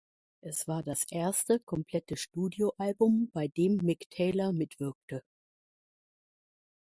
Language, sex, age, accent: German, female, 50-59, Deutschland Deutsch